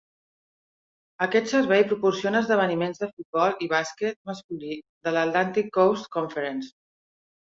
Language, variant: Catalan, Central